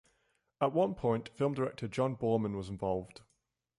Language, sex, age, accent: English, male, 19-29, England English